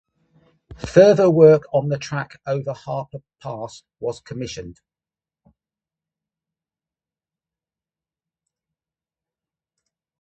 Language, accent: English, England English